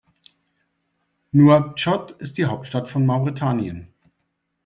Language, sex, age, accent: German, male, 40-49, Deutschland Deutsch